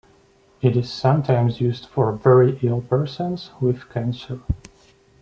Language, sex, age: English, male, 19-29